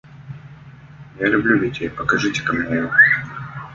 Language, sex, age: Russian, male, 30-39